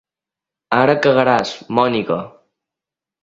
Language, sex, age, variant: Catalan, male, under 19, Central